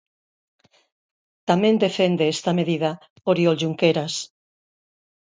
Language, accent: Galician, Normativo (estándar)